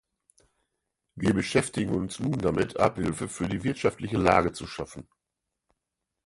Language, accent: German, Deutschland Deutsch